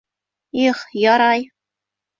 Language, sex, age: Bashkir, female, 40-49